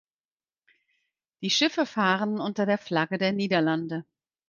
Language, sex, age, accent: German, female, 50-59, Deutschland Deutsch